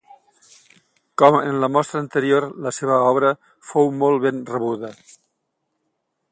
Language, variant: Catalan, Central